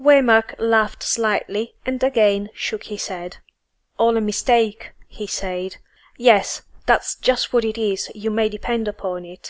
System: none